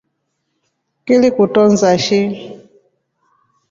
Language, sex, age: Rombo, female, 40-49